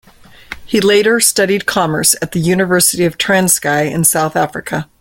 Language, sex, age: English, female, 50-59